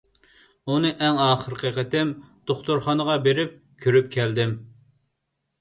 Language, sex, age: Uyghur, male, 30-39